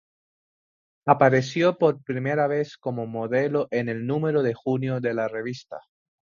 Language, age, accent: Spanish, 19-29, España: Islas Canarias